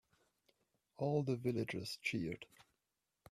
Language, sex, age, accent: English, male, 19-29, England English